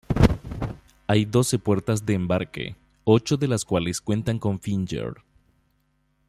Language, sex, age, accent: Spanish, male, 30-39, Rioplatense: Argentina, Uruguay, este de Bolivia, Paraguay